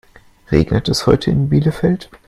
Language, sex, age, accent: German, male, 19-29, Deutschland Deutsch